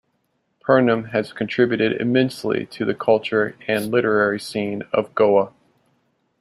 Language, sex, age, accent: English, male, 30-39, United States English